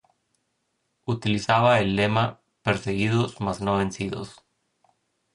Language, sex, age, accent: Spanish, male, 30-39, México